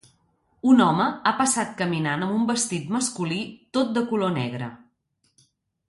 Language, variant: Catalan, Central